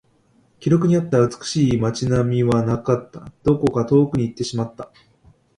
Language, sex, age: Japanese, male, 19-29